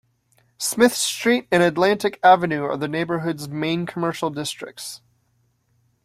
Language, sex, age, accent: English, male, 19-29, United States English